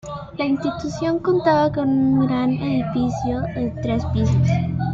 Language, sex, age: Spanish, female, under 19